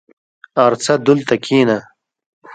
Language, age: Pashto, 19-29